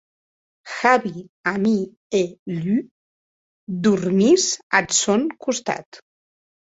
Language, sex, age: Occitan, female, 40-49